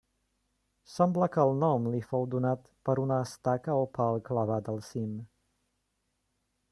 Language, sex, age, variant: Catalan, male, 30-39, Central